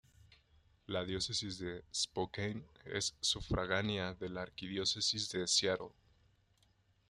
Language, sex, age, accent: Spanish, male, 19-29, México